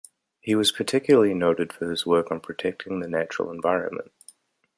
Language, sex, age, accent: English, male, 30-39, New Zealand English